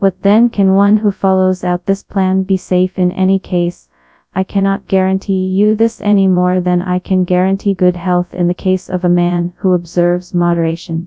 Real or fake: fake